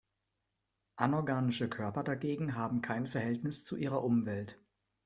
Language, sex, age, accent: German, male, 19-29, Deutschland Deutsch